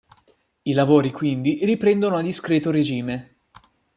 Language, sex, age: Italian, male, 19-29